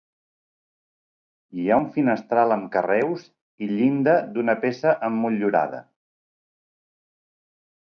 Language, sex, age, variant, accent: Catalan, male, 40-49, Central, central